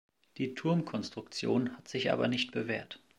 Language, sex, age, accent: German, male, 19-29, Deutschland Deutsch